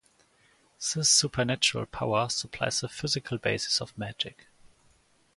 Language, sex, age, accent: English, male, 19-29, England English